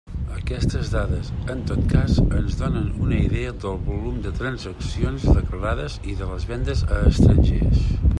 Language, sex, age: Catalan, male, 50-59